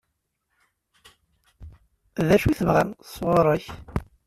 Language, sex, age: Kabyle, male, 40-49